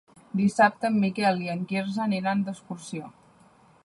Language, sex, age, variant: Catalan, female, 30-39, Central